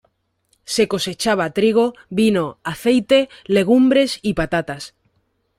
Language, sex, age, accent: Spanish, female, 19-29, España: Centro-Sur peninsular (Madrid, Toledo, Castilla-La Mancha)